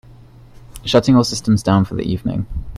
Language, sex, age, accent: English, male, 19-29, England English